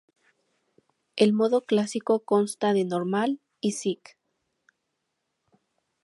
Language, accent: Spanish, México